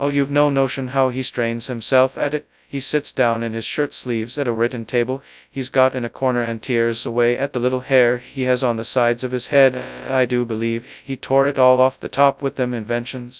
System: TTS, FastPitch